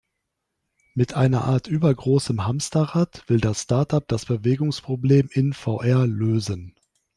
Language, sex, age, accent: German, male, 30-39, Deutschland Deutsch